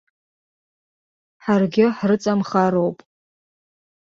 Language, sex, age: Abkhazian, female, 19-29